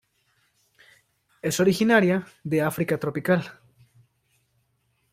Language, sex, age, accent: Spanish, male, 19-29, México